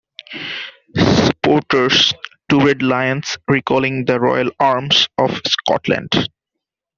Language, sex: English, male